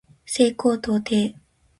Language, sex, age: Japanese, female, 19-29